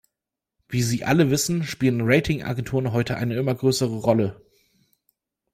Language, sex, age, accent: German, male, 30-39, Deutschland Deutsch